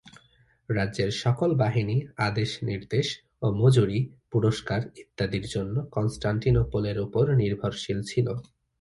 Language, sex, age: Bengali, male, 19-29